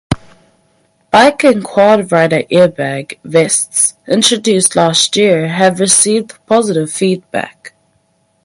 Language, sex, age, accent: English, female, 19-29, New Zealand English